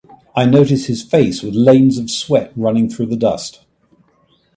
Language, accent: English, England English